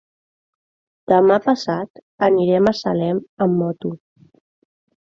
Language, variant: Catalan, Central